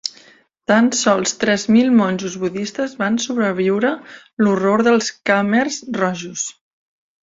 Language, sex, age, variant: Catalan, female, 30-39, Central